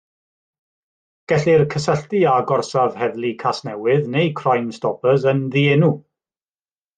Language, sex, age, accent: Welsh, male, 40-49, Y Deyrnas Unedig Cymraeg